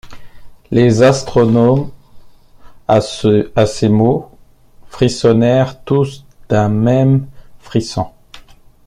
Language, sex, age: French, male, 40-49